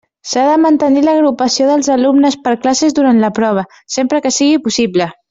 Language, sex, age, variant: Catalan, female, 19-29, Central